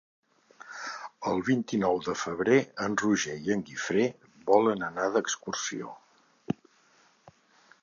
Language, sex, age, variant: Catalan, male, 60-69, Central